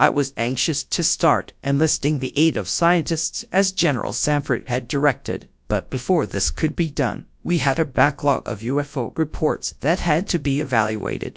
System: TTS, GradTTS